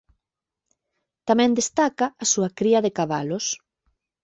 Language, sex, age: Galician, female, 30-39